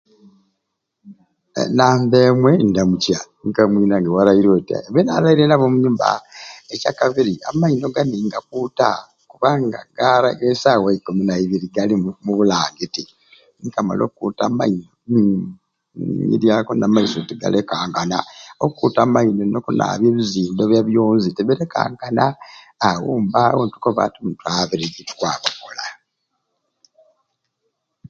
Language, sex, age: Ruuli, male, 70-79